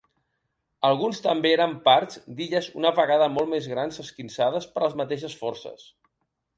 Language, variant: Catalan, Central